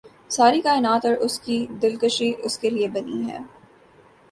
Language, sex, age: Urdu, female, 19-29